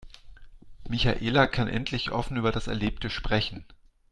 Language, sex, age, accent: German, male, 40-49, Deutschland Deutsch